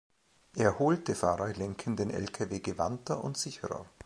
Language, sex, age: German, male, 40-49